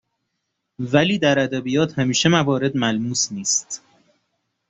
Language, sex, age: Persian, male, 19-29